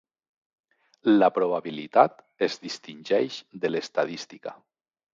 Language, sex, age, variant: Catalan, male, 40-49, Central